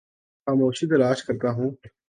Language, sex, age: Urdu, male, 19-29